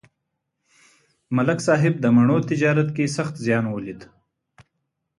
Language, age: Pashto, 30-39